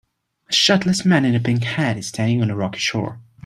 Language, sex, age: English, male, 19-29